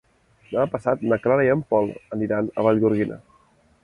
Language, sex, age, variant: Catalan, male, 19-29, Central